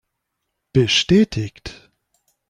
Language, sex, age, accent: German, male, 30-39, Deutschland Deutsch